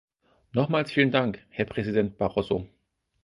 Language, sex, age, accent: German, male, 40-49, Deutschland Deutsch